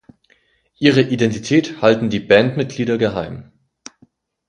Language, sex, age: German, male, 19-29